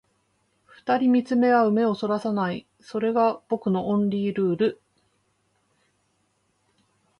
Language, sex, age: Japanese, female, 50-59